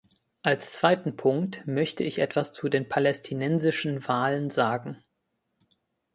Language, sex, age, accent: German, male, 19-29, Deutschland Deutsch